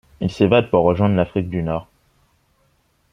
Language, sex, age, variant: French, male, under 19, Français des départements et régions d'outre-mer